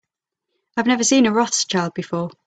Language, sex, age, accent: English, female, 30-39, England English